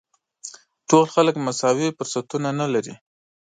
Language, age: Pashto, 19-29